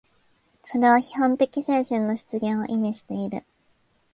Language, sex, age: Japanese, female, 19-29